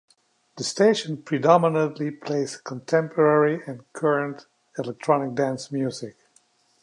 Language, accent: English, United States English